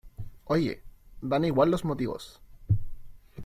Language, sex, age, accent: Spanish, male, 19-29, Chileno: Chile, Cuyo